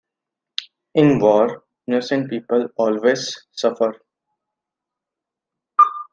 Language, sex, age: English, male, 19-29